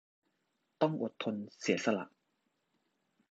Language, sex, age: Thai, male, 30-39